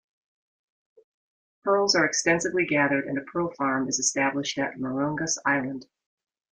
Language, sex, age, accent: English, female, 50-59, United States English